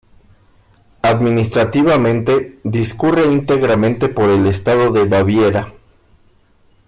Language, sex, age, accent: Spanish, male, 40-49, México